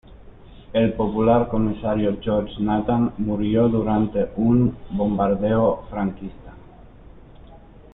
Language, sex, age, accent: Spanish, male, 30-39, España: Norte peninsular (Asturias, Castilla y León, Cantabria, País Vasco, Navarra, Aragón, La Rioja, Guadalajara, Cuenca)